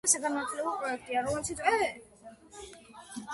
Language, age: Georgian, 30-39